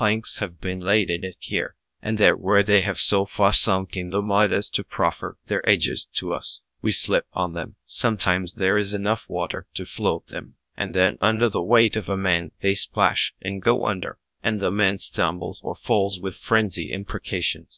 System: TTS, GradTTS